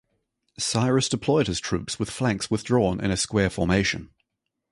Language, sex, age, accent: English, male, 30-39, New Zealand English